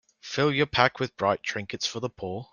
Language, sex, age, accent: English, male, 19-29, Australian English